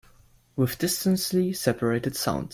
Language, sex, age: English, male, under 19